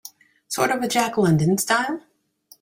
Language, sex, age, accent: English, female, 40-49, United States English